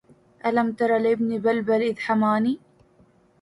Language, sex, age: Arabic, female, 19-29